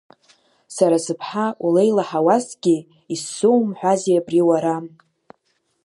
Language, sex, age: Abkhazian, female, under 19